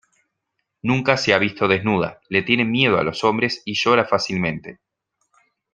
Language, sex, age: Spanish, male, 19-29